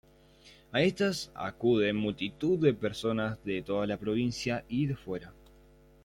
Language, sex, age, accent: Spanish, male, under 19, Rioplatense: Argentina, Uruguay, este de Bolivia, Paraguay